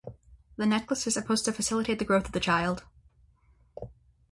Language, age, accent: English, under 19, United States English